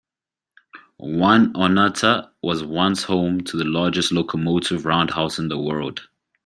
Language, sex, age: English, male, 19-29